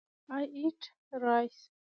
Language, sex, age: English, female, under 19